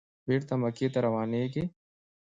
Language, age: Pashto, 40-49